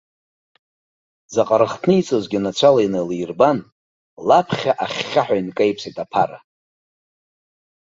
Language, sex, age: Abkhazian, male, 50-59